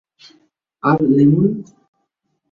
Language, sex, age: Bengali, male, 19-29